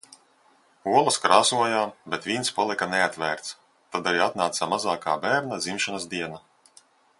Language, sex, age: Latvian, male, 30-39